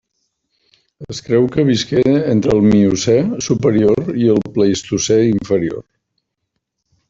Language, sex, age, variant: Catalan, male, 50-59, Central